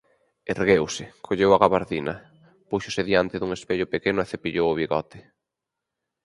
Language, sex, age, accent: Galician, male, 19-29, Normativo (estándar)